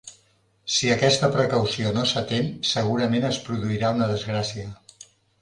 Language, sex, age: Catalan, male, 60-69